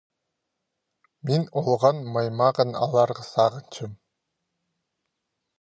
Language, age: Khakas, 19-29